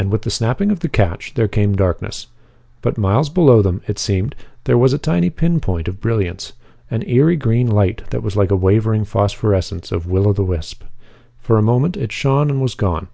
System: none